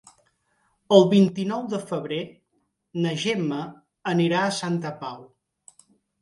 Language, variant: Catalan, Central